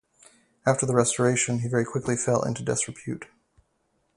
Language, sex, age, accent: English, male, 30-39, United States English